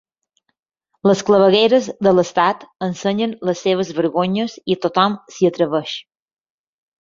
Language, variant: Catalan, Balear